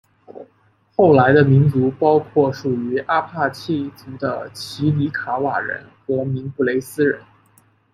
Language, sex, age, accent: Chinese, male, 19-29, 出生地：江苏省